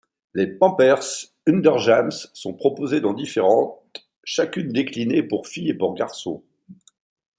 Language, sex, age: French, male, 60-69